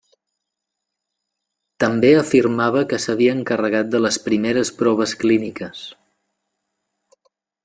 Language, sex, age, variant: Catalan, male, 50-59, Central